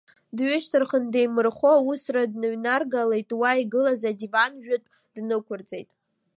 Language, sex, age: Abkhazian, female, 19-29